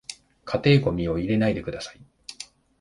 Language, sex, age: Japanese, male, 50-59